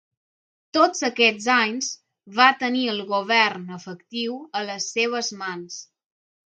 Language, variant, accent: Catalan, Balear, balear; mallorquí